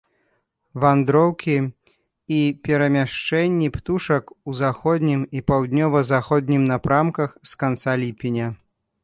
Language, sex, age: Belarusian, male, 30-39